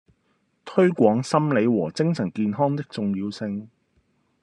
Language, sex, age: Cantonese, male, 19-29